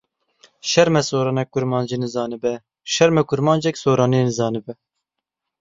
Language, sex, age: Kurdish, male, 19-29